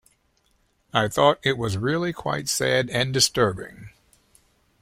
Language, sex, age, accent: English, male, 60-69, United States English